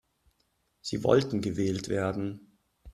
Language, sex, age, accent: German, male, 40-49, Deutschland Deutsch